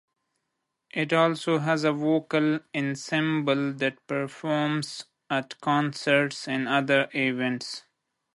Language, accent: English, United States English